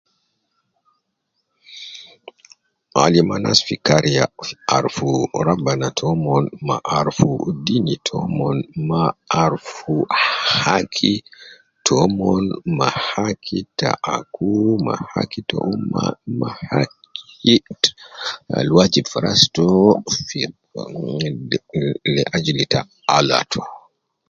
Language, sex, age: Nubi, male, 50-59